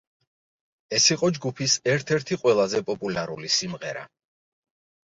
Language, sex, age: Georgian, male, 40-49